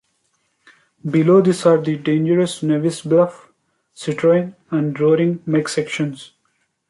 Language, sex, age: English, male, 19-29